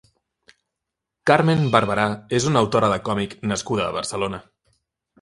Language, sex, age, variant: Catalan, male, 30-39, Central